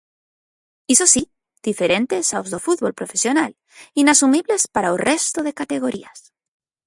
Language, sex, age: Galician, female, 30-39